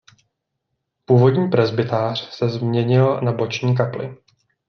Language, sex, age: Czech, male, 40-49